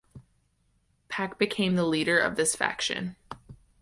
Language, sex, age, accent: English, female, under 19, United States English